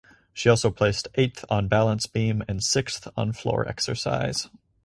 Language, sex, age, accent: English, male, under 19, United States English